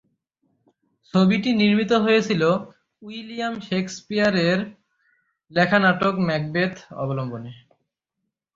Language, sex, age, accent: Bengali, male, under 19, চলিত